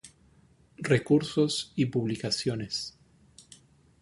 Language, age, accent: Spanish, 30-39, Andino-Pacífico: Colombia, Perú, Ecuador, oeste de Bolivia y Venezuela andina; Peru